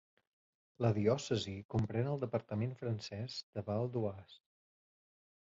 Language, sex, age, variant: Catalan, male, 30-39, Central